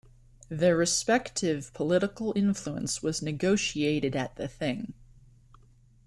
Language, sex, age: English, female, 19-29